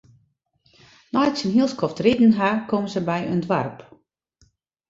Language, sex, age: Western Frisian, female, 60-69